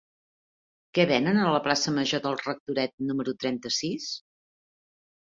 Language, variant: Catalan, Central